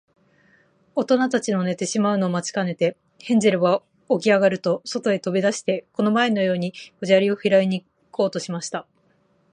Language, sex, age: Japanese, female, 30-39